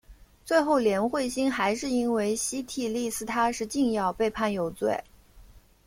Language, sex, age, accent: Chinese, female, 30-39, 出生地：上海市